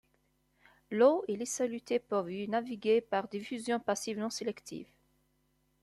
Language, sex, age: French, female, 40-49